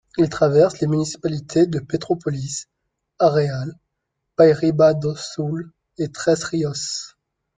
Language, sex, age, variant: French, male, 19-29, Français de métropole